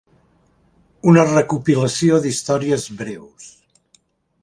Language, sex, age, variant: Catalan, male, 60-69, Central